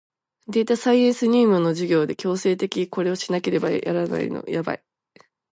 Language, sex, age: Japanese, female, 19-29